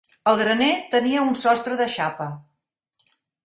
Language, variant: Catalan, Central